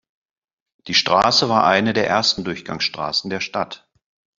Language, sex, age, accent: German, male, 50-59, Deutschland Deutsch